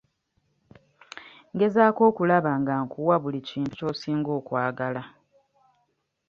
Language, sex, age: Ganda, female, 30-39